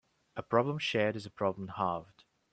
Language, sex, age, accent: English, male, 19-29, England English